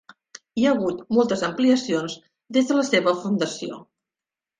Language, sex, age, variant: Catalan, female, 50-59, Nord-Occidental